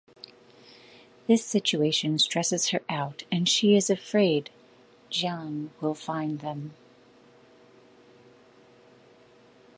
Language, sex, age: English, female, 40-49